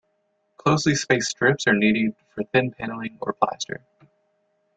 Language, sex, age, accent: English, male, under 19, United States English